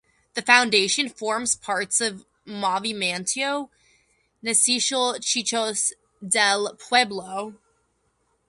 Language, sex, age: English, female, under 19